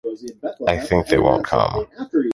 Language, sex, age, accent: English, male, 30-39, United States English